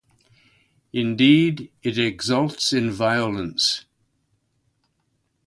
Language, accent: English, Canadian English